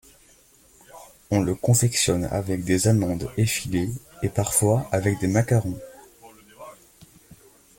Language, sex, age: French, male, under 19